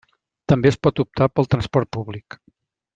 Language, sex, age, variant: Catalan, male, 60-69, Central